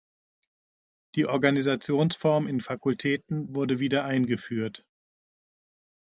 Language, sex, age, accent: German, male, 50-59, Deutschland Deutsch